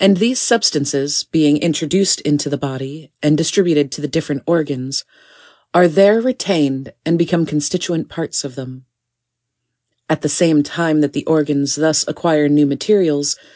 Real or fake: real